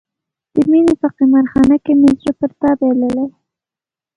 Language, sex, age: Pashto, female, 19-29